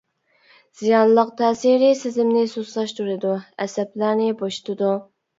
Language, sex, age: Uyghur, female, 30-39